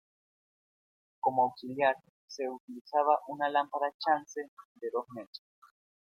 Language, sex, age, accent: Spanish, male, 19-29, Caribe: Cuba, Venezuela, Puerto Rico, República Dominicana, Panamá, Colombia caribeña, México caribeño, Costa del golfo de México